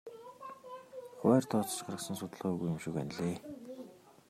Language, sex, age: Mongolian, male, 19-29